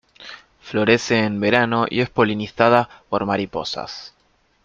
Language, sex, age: Spanish, male, 19-29